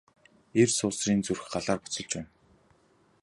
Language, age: Mongolian, 19-29